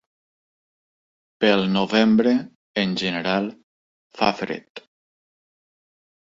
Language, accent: Catalan, valencià